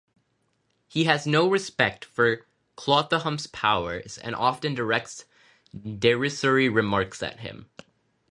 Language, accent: English, India and South Asia (India, Pakistan, Sri Lanka)